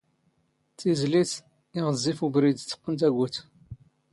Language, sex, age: Standard Moroccan Tamazight, male, 30-39